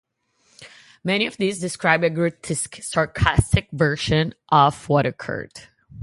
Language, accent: English, United States English